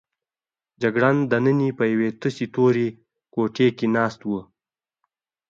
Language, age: Pashto, under 19